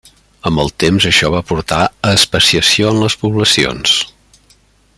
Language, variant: Catalan, Central